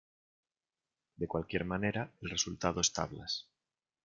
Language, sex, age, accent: Spanish, male, 30-39, España: Norte peninsular (Asturias, Castilla y León, Cantabria, País Vasco, Navarra, Aragón, La Rioja, Guadalajara, Cuenca)